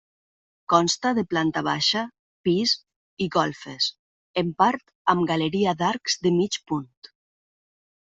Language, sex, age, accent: Catalan, female, 40-49, valencià